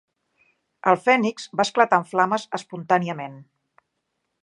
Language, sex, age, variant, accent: Catalan, female, 50-59, Central, Barceloní